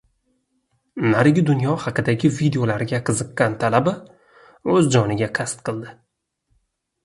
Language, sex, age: Uzbek, male, 19-29